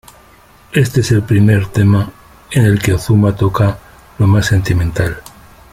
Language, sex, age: Spanish, male, 60-69